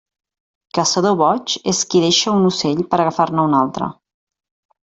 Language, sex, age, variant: Catalan, female, 30-39, Central